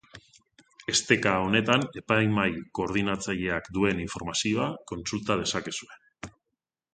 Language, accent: Basque, Mendebalekoa (Araba, Bizkaia, Gipuzkoako mendebaleko herri batzuk)